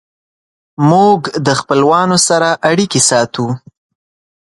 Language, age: Pashto, 19-29